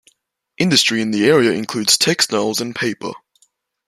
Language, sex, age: English, male, under 19